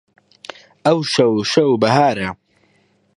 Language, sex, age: Central Kurdish, male, under 19